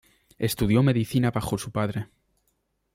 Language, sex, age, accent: Spanish, male, under 19, España: Norte peninsular (Asturias, Castilla y León, Cantabria, País Vasco, Navarra, Aragón, La Rioja, Guadalajara, Cuenca)